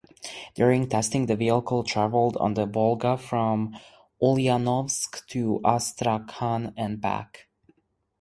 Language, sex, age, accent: English, male, 19-29, United States English